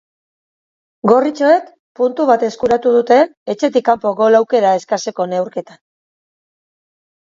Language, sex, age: Basque, female, 50-59